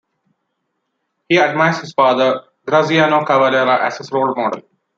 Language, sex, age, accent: English, male, 19-29, India and South Asia (India, Pakistan, Sri Lanka)